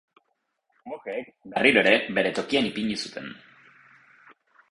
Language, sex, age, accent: Basque, male, 30-39, Mendebalekoa (Araba, Bizkaia, Gipuzkoako mendebaleko herri batzuk)